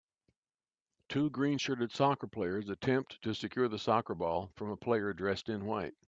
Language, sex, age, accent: English, male, 70-79, United States English